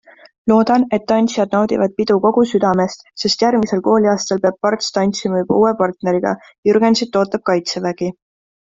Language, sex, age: Estonian, female, 19-29